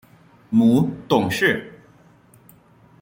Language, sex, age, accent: Chinese, male, 30-39, 出生地：河南省